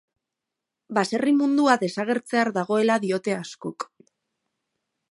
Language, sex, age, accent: Basque, female, 19-29, Erdialdekoa edo Nafarra (Gipuzkoa, Nafarroa)